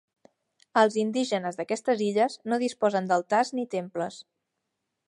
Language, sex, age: Catalan, female, under 19